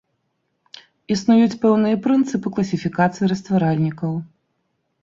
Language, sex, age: Belarusian, female, 30-39